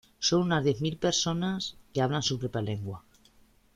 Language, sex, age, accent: Spanish, male, 30-39, España: Centro-Sur peninsular (Madrid, Toledo, Castilla-La Mancha)